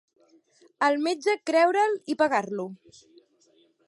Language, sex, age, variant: Catalan, female, 19-29, Central